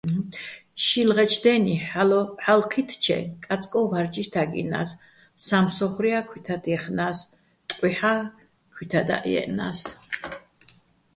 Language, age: Bats, 60-69